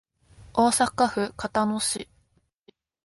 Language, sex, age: Japanese, female, 19-29